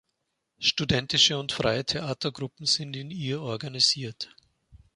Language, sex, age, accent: German, male, 50-59, Österreichisches Deutsch